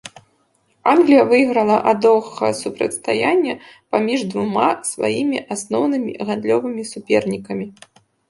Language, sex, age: Belarusian, female, 19-29